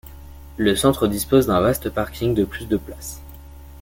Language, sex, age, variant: French, male, under 19, Français de métropole